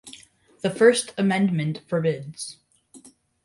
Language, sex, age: English, male, under 19